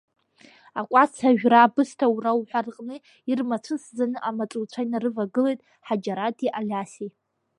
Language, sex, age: Abkhazian, female, under 19